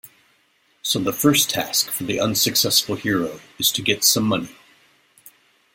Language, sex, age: English, male, 40-49